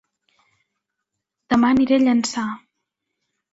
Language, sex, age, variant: Catalan, female, under 19, Central